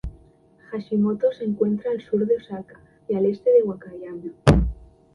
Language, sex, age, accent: Spanish, female, under 19, España: Norte peninsular (Asturias, Castilla y León, Cantabria, País Vasco, Navarra, Aragón, La Rioja, Guadalajara, Cuenca)